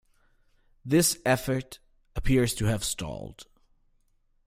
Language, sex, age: English, male, 30-39